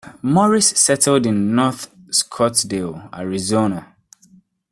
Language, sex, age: English, male, 19-29